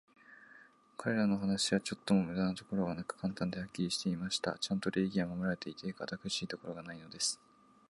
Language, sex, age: Japanese, male, 19-29